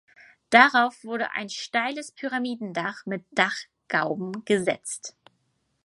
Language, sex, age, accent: German, female, 19-29, Deutschland Deutsch